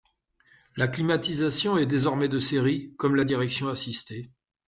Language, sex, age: French, male, 50-59